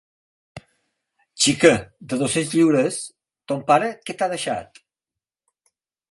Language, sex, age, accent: Catalan, male, 60-69, central; septentrional